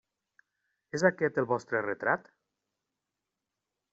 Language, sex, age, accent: Catalan, male, 40-49, valencià